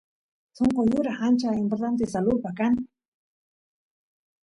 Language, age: Santiago del Estero Quichua, 30-39